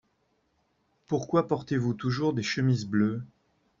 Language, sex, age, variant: French, male, 40-49, Français de métropole